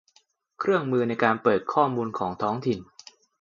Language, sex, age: Thai, male, 19-29